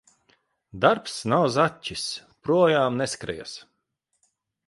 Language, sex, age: Latvian, male, 30-39